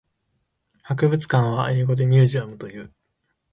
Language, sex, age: Japanese, male, 19-29